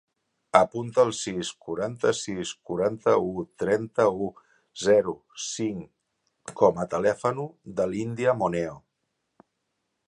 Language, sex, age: Catalan, male, 50-59